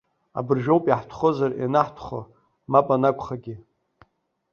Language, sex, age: Abkhazian, male, 40-49